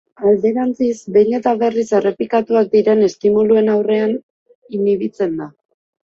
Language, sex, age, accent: Basque, female, 19-29, Mendebalekoa (Araba, Bizkaia, Gipuzkoako mendebaleko herri batzuk)